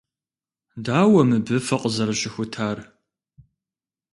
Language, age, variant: Kabardian, 19-29, Адыгэбзэ (Къэбэрдей, Кирил, псоми зэдай)